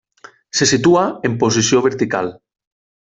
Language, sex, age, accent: Catalan, male, 30-39, valencià